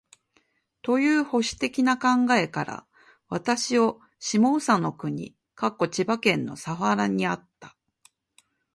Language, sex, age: Japanese, female, 50-59